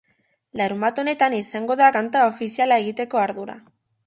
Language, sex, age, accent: Basque, female, under 19, Mendebalekoa (Araba, Bizkaia, Gipuzkoako mendebaleko herri batzuk)